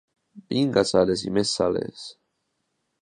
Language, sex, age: Catalan, male, under 19